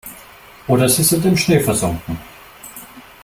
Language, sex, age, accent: German, male, 19-29, Deutschland Deutsch